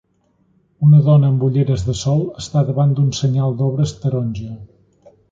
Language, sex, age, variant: Catalan, male, 40-49, Nord-Occidental